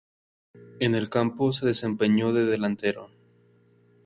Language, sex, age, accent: Spanish, male, 19-29, México